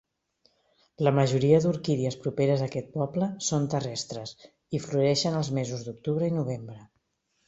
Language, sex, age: Catalan, female, 50-59